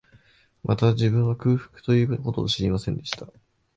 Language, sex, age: Japanese, male, 19-29